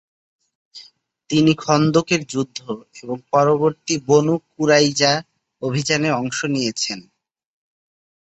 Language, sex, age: Bengali, male, 30-39